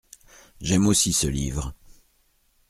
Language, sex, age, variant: French, male, 40-49, Français de métropole